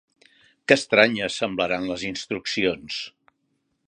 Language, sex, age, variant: Catalan, male, 60-69, Central